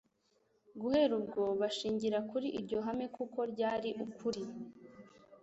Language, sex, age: Kinyarwanda, female, under 19